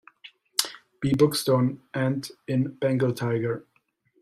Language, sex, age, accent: English, male, 19-29, United States English